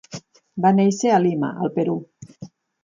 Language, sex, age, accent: Catalan, female, 40-49, Tortosí